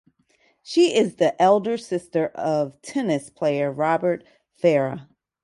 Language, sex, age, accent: English, female, 40-49, United States English